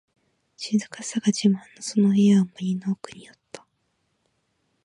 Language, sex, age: Japanese, female, 19-29